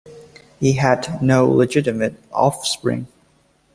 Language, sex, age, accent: English, male, 19-29, United States English